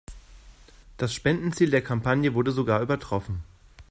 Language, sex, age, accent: German, male, 40-49, Deutschland Deutsch